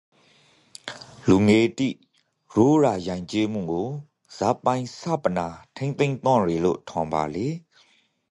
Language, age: Rakhine, 30-39